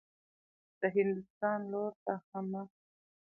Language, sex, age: Pashto, female, 19-29